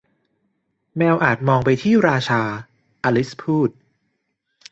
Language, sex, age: Thai, male, 30-39